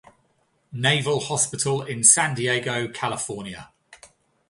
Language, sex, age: English, male, 40-49